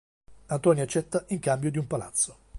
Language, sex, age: Italian, male, 50-59